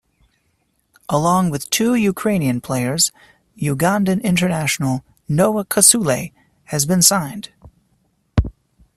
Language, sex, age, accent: English, male, 30-39, United States English